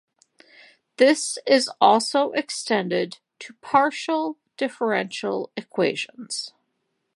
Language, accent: English, United States English